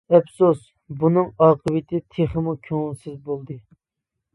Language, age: Uyghur, 19-29